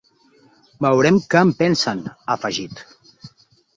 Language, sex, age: Catalan, male, 30-39